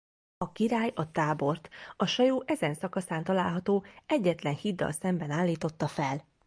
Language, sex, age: Hungarian, female, 19-29